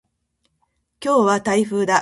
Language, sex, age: Japanese, female, 50-59